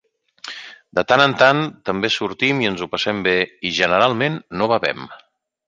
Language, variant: Catalan, Nord-Occidental